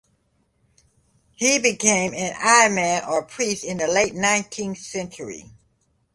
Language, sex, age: English, female, 60-69